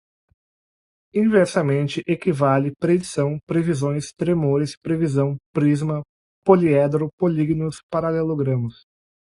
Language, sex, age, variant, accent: Portuguese, male, 19-29, Portuguese (Brasil), Gaucho